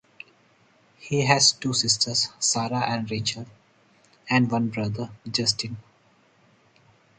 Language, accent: English, India and South Asia (India, Pakistan, Sri Lanka); Singaporean English